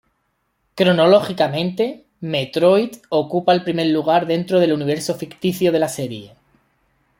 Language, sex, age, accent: Spanish, male, 30-39, España: Sur peninsular (Andalucia, Extremadura, Murcia)